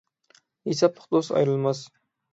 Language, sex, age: Uyghur, male, 19-29